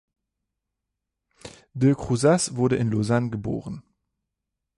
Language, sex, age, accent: German, male, 30-39, Deutschland Deutsch